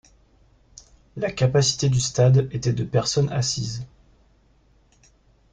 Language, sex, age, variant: French, male, 19-29, Français de métropole